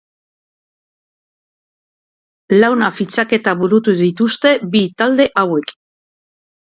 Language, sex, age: Basque, female, 40-49